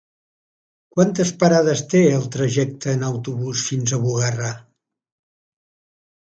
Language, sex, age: Catalan, male, 70-79